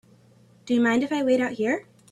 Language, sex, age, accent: English, female, under 19, United States English